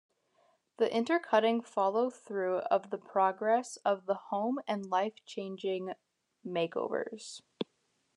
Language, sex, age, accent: English, female, under 19, United States English